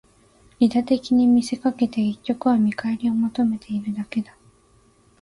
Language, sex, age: Japanese, female, 19-29